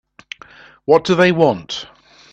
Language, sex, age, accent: English, male, 70-79, England English